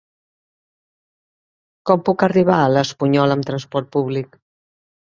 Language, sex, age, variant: Catalan, female, 50-59, Central